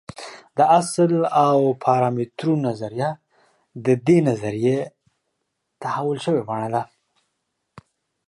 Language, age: Pashto, 19-29